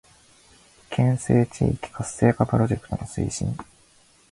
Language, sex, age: Japanese, male, 19-29